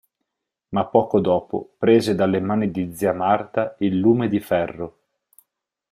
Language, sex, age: Italian, male, 19-29